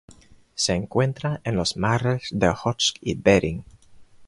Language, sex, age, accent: Spanish, male, 19-29, España: Centro-Sur peninsular (Madrid, Toledo, Castilla-La Mancha)